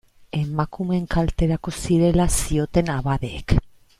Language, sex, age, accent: Basque, female, 40-49, Mendebalekoa (Araba, Bizkaia, Gipuzkoako mendebaleko herri batzuk)